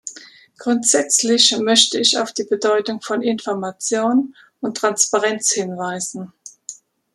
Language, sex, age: German, female, 50-59